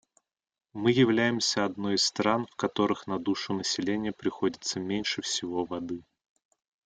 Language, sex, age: Russian, male, 30-39